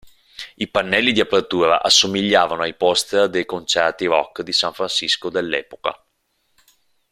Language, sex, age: Italian, male, 30-39